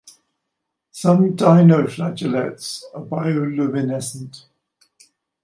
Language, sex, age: English, male, 70-79